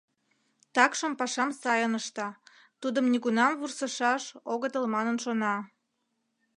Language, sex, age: Mari, female, 30-39